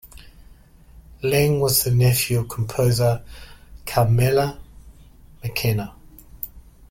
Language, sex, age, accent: English, male, 50-59, Australian English